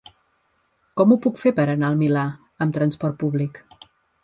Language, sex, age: Catalan, female, 50-59